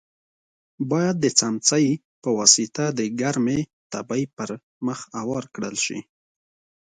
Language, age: Pashto, 30-39